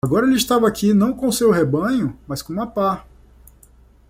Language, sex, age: Portuguese, male, 19-29